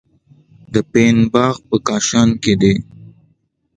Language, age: Pashto, 19-29